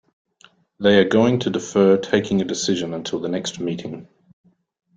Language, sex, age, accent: English, male, 30-39, Australian English